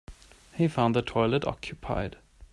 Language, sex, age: English, male, 19-29